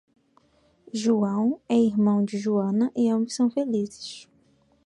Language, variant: Portuguese, Portuguese (Brasil)